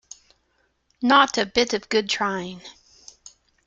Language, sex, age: English, female, 40-49